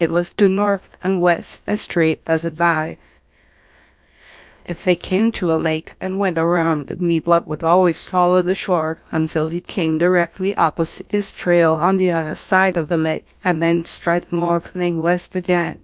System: TTS, GlowTTS